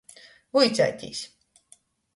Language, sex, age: Latgalian, female, 40-49